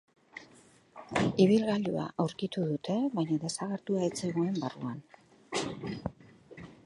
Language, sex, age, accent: Basque, female, 60-69, Mendebalekoa (Araba, Bizkaia, Gipuzkoako mendebaleko herri batzuk)